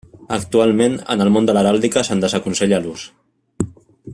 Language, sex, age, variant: Catalan, male, 30-39, Central